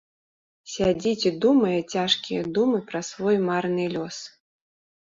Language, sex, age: Belarusian, female, 40-49